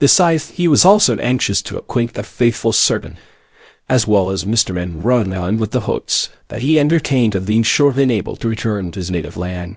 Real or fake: fake